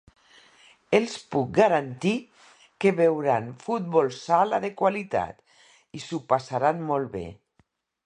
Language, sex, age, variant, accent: Catalan, female, 60-69, Nord-Occidental, nord-occidental